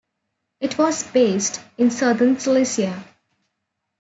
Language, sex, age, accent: English, female, 19-29, India and South Asia (India, Pakistan, Sri Lanka)